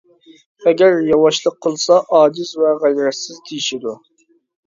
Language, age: Uyghur, 19-29